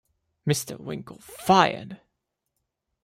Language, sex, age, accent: English, male, 19-29, England English